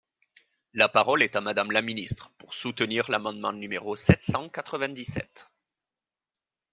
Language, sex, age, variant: French, male, 19-29, Français de métropole